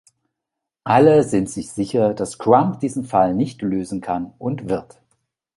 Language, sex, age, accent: German, male, 40-49, Deutschland Deutsch